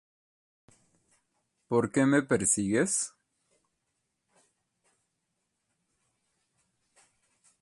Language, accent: Spanish, México